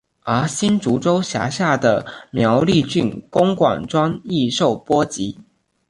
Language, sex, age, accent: Chinese, male, 19-29, 出生地：福建省